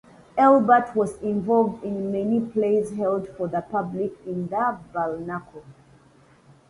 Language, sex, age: English, female, 30-39